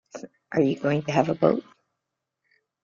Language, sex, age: English, female, 50-59